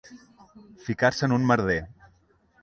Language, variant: Catalan, Central